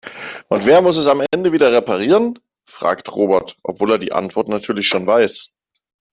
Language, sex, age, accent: German, male, 30-39, Deutschland Deutsch